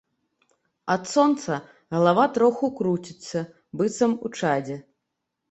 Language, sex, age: Belarusian, female, 30-39